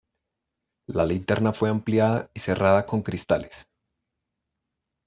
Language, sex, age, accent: Spanish, male, 30-39, Andino-Pacífico: Colombia, Perú, Ecuador, oeste de Bolivia y Venezuela andina